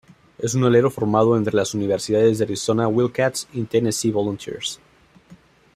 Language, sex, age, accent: Spanish, male, 19-29, México